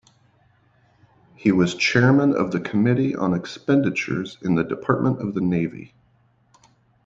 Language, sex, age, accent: English, male, 30-39, United States English